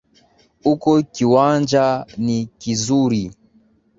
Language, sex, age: Swahili, male, 19-29